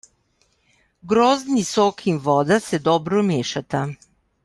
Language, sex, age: Slovenian, female, 60-69